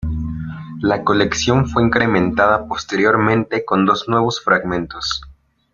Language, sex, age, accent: Spanish, male, 19-29, México